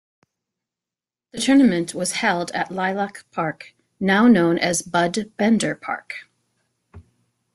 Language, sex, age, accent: English, female, 40-49, United States English